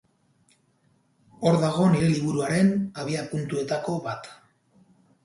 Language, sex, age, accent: Basque, male, 40-49, Mendebalekoa (Araba, Bizkaia, Gipuzkoako mendebaleko herri batzuk)